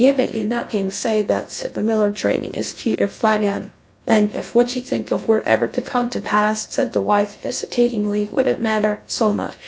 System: TTS, GlowTTS